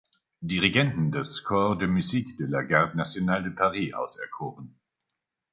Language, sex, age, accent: German, male, 50-59, Deutschland Deutsch